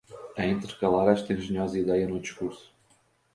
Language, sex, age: Portuguese, male, 40-49